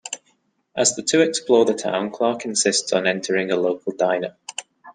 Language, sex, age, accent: English, male, 19-29, England English